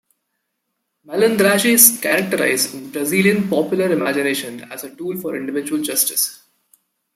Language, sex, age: English, male, 19-29